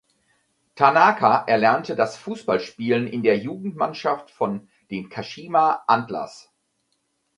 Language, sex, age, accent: German, male, 50-59, Deutschland Deutsch